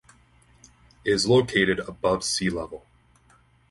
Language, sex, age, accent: English, male, 19-29, Canadian English